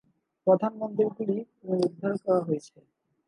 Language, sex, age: Bengali, male, 19-29